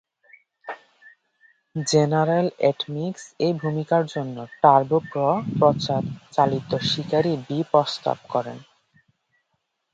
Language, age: Bengali, 19-29